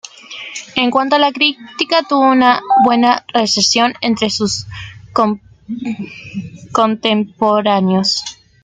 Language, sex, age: Spanish, female, 19-29